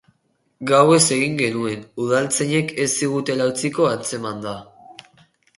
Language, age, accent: Basque, under 19, Erdialdekoa edo Nafarra (Gipuzkoa, Nafarroa)